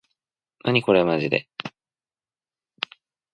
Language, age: Japanese, 19-29